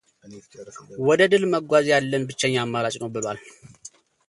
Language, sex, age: Amharic, male, 30-39